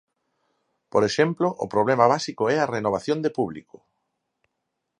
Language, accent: Galician, Normativo (estándar)